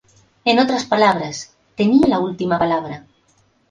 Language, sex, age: Spanish, female, 50-59